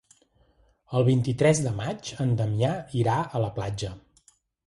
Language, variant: Catalan, Central